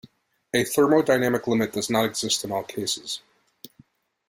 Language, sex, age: English, male, 40-49